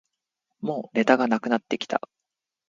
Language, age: Japanese, 30-39